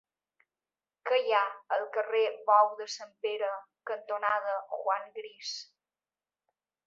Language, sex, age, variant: Catalan, female, 40-49, Balear